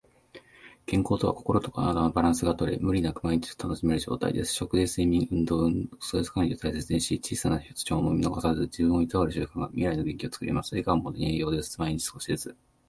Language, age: Japanese, 19-29